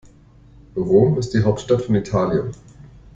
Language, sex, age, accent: German, male, 30-39, Deutschland Deutsch